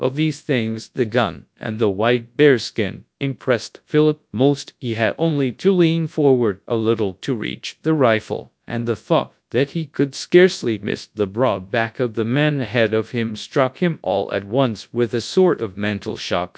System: TTS, GradTTS